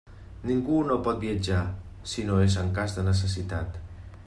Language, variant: Catalan, Central